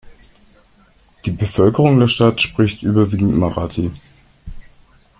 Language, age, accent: German, 30-39, Österreichisches Deutsch